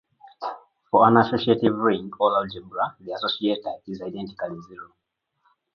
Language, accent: English, United States English